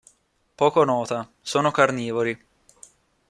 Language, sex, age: Italian, male, 19-29